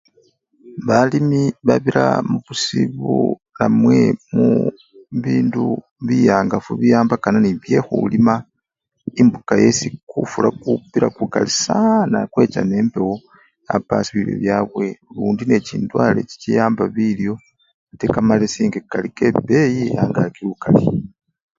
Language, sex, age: Luyia, male, 40-49